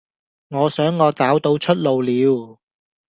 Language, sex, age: Cantonese, male, 19-29